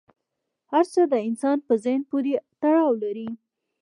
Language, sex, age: Pashto, female, 19-29